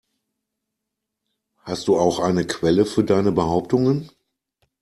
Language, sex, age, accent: German, male, 40-49, Deutschland Deutsch